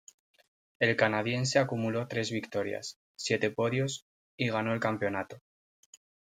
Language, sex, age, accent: Spanish, male, 19-29, España: Centro-Sur peninsular (Madrid, Toledo, Castilla-La Mancha)